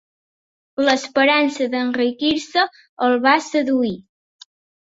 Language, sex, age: Catalan, female, 40-49